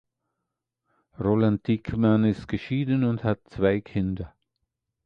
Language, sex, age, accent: German, male, 60-69, Österreichisches Deutsch